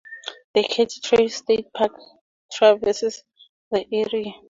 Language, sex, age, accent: English, female, 19-29, Southern African (South Africa, Zimbabwe, Namibia)